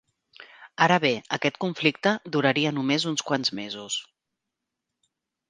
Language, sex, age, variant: Catalan, female, 40-49, Central